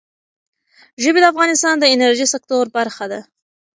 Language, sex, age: Pashto, female, 19-29